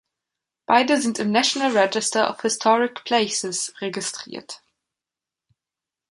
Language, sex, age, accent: German, female, 19-29, Deutschland Deutsch